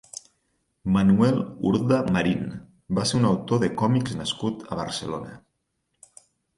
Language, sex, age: Catalan, male, 40-49